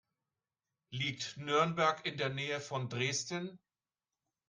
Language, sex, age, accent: German, male, 60-69, Deutschland Deutsch